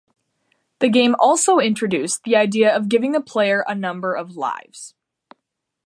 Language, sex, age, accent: English, female, under 19, United States English